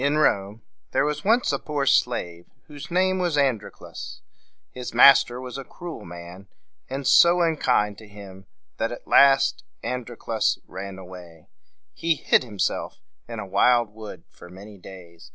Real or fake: real